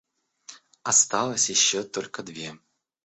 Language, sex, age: Russian, male, 19-29